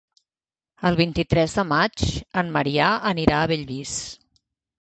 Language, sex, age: Catalan, female, 50-59